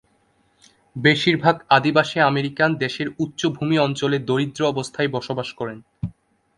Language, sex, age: Bengali, male, 19-29